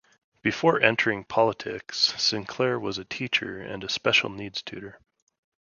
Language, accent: English, United States English